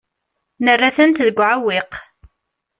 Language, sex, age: Kabyle, female, 19-29